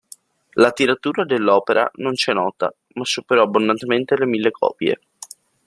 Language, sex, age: Italian, male, under 19